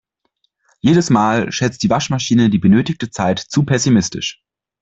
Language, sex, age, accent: German, male, under 19, Deutschland Deutsch